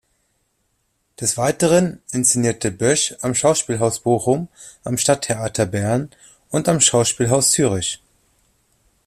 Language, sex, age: German, male, 30-39